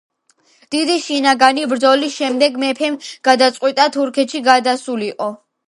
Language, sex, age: Georgian, female, under 19